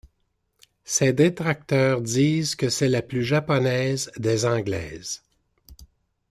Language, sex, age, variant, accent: French, male, 60-69, Français d'Amérique du Nord, Français du Canada